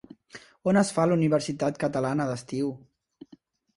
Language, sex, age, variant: Catalan, male, under 19, Central